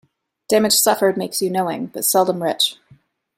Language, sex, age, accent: English, female, 30-39, United States English